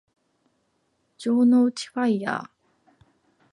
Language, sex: Japanese, female